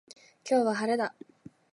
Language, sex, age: Japanese, female, 19-29